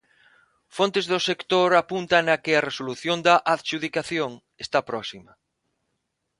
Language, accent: Galician, Normativo (estándar); Neofalante